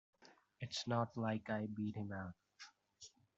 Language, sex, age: English, male, 19-29